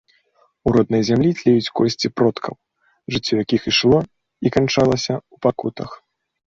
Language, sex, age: Belarusian, male, 19-29